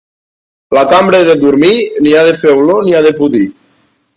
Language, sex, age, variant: Catalan, male, 19-29, Nord-Occidental